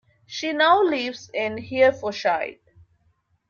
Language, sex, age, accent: English, female, 30-39, India and South Asia (India, Pakistan, Sri Lanka)